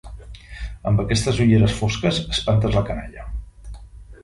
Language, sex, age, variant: Catalan, male, 50-59, Central